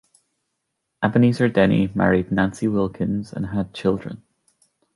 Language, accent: English, Scottish English